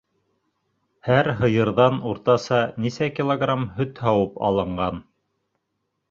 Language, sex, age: Bashkir, male, 30-39